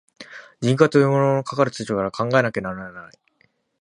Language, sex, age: Japanese, male, 19-29